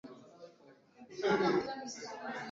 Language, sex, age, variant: Swahili, male, 30-39, Kiswahili cha Bara ya Kenya